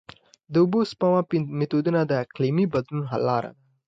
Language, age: Pashto, 19-29